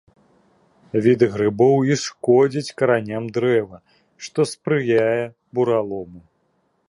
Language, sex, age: Belarusian, male, 40-49